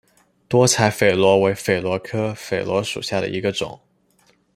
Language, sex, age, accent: Chinese, male, under 19, 出生地：浙江省